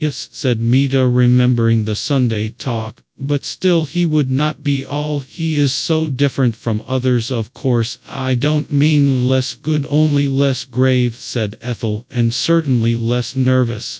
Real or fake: fake